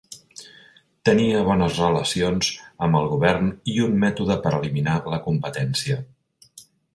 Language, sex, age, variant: Catalan, male, 50-59, Central